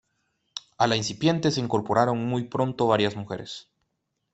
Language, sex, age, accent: Spanish, male, 19-29, América central